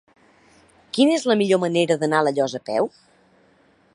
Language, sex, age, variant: Catalan, female, 40-49, Central